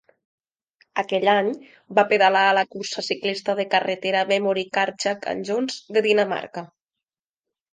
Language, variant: Catalan, Nord-Occidental